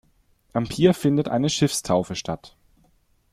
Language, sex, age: German, male, 19-29